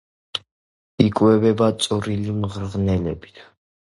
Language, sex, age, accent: Georgian, male, under 19, ჩვეულებრივი